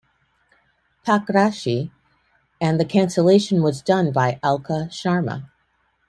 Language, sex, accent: English, female, United States English